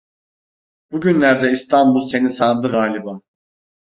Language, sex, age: Turkish, male, 19-29